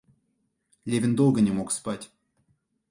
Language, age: Russian, 19-29